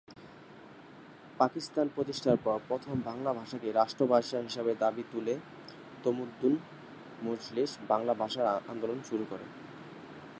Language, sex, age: Bengali, male, 19-29